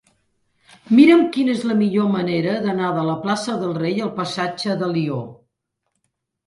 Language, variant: Catalan, Central